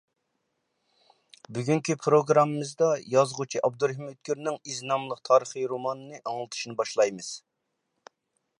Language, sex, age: Uyghur, male, 40-49